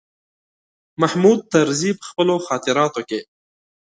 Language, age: Pashto, 19-29